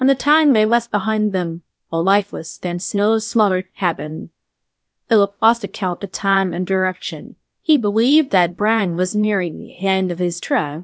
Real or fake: fake